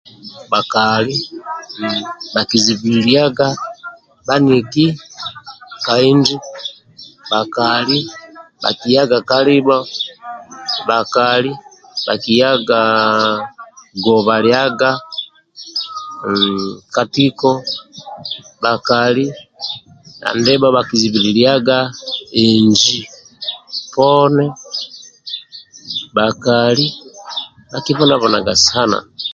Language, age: Amba (Uganda), 30-39